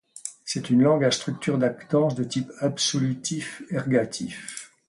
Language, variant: French, Français de métropole